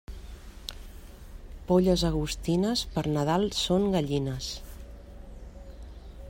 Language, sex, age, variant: Catalan, female, 50-59, Central